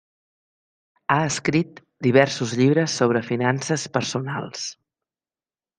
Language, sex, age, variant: Catalan, female, 40-49, Central